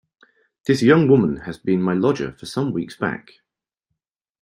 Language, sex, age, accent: English, male, 19-29, England English